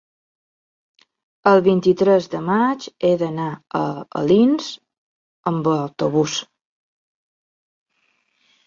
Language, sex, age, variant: Catalan, female, 30-39, Balear